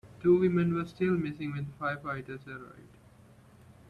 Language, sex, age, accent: English, male, 19-29, India and South Asia (India, Pakistan, Sri Lanka)